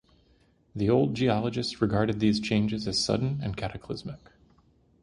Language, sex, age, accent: English, male, 40-49, United States English